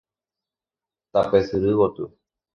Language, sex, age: Guarani, male, 30-39